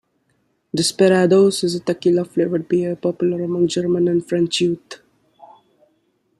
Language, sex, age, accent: English, male, under 19, India and South Asia (India, Pakistan, Sri Lanka)